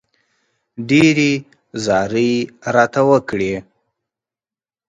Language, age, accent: Pashto, 19-29, کندهارۍ لهجه